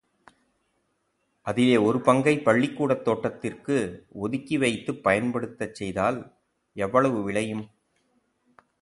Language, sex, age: Tamil, male, 40-49